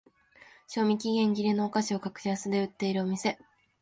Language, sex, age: Japanese, female, 19-29